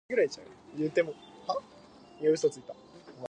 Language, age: Japanese, 19-29